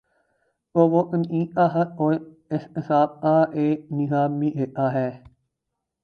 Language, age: Urdu, 19-29